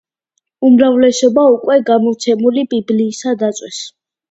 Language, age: Georgian, under 19